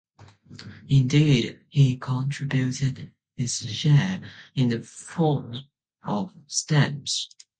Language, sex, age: English, male, under 19